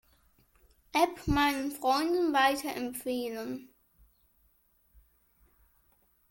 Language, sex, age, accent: German, male, under 19, Deutschland Deutsch